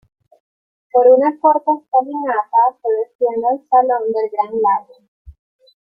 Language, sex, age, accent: Spanish, female, 30-39, Andino-Pacífico: Colombia, Perú, Ecuador, oeste de Bolivia y Venezuela andina